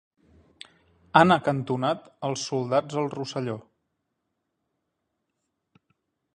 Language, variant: Catalan, Central